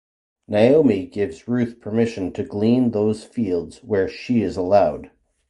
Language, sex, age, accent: English, male, 40-49, Canadian English